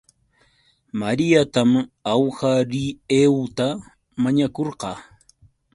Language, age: Yauyos Quechua, 30-39